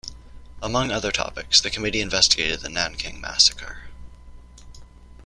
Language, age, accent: English, under 19, United States English